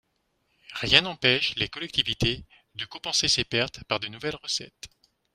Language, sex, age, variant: French, male, 40-49, Français de métropole